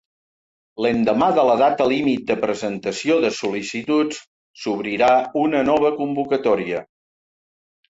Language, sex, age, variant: Catalan, male, 60-69, Central